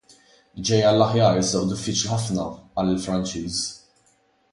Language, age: Maltese, 19-29